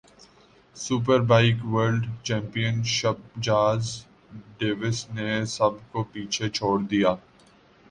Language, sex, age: Urdu, male, 19-29